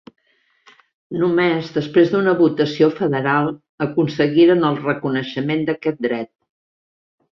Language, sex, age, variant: Catalan, female, 60-69, Central